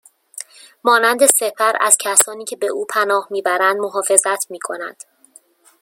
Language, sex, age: Persian, female, 30-39